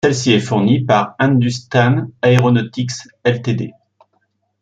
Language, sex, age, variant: French, male, 60-69, Français de métropole